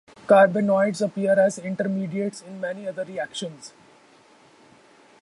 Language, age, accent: English, 19-29, India and South Asia (India, Pakistan, Sri Lanka)